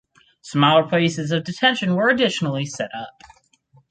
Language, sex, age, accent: English, male, under 19, United States English